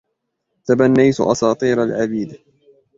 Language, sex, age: Arabic, male, 19-29